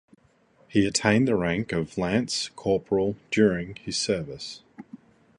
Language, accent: English, Australian English